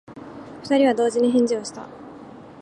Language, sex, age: Japanese, female, 19-29